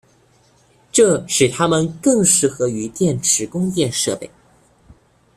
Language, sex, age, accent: Chinese, male, under 19, 出生地：江西省